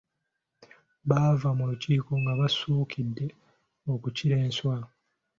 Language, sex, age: Ganda, male, 19-29